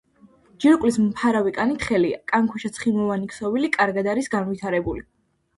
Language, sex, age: Georgian, female, under 19